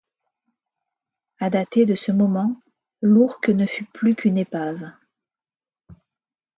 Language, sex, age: French, female, 50-59